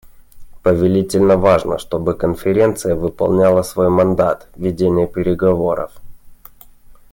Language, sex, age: Russian, male, 19-29